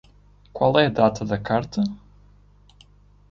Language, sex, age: Portuguese, male, 19-29